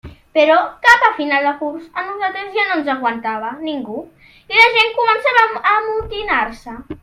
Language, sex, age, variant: Catalan, male, under 19, Central